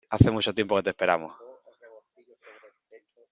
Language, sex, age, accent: Spanish, male, 19-29, España: Sur peninsular (Andalucia, Extremadura, Murcia)